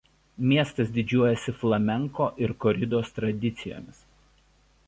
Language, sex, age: Lithuanian, male, 30-39